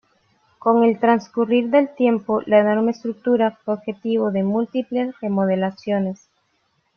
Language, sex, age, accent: Spanish, female, 30-39, América central